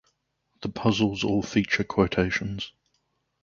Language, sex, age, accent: English, male, 30-39, New Zealand English